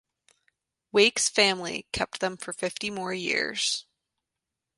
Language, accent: English, United States English